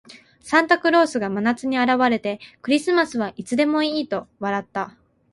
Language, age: Japanese, 19-29